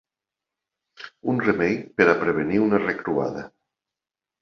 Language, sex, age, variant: Catalan, male, 50-59, Septentrional